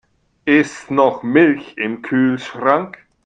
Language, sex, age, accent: German, male, 60-69, Deutschland Deutsch